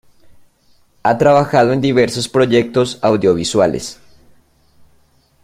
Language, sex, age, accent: Spanish, male, 19-29, Andino-Pacífico: Colombia, Perú, Ecuador, oeste de Bolivia y Venezuela andina